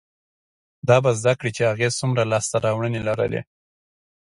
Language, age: Pashto, 19-29